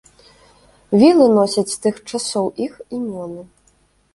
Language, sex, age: Belarusian, female, 19-29